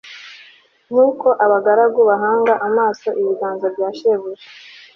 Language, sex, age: Kinyarwanda, female, 19-29